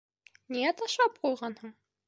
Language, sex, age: Bashkir, female, under 19